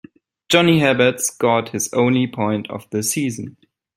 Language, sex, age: English, male, 19-29